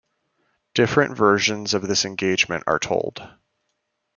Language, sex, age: English, male, 19-29